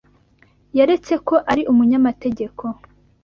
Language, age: Kinyarwanda, 19-29